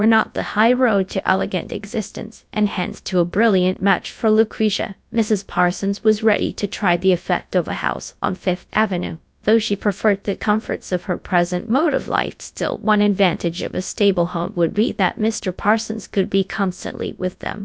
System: TTS, GradTTS